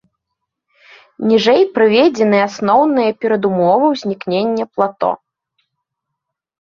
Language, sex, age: Belarusian, female, 19-29